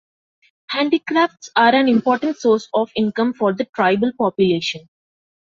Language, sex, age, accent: English, female, 19-29, India and South Asia (India, Pakistan, Sri Lanka)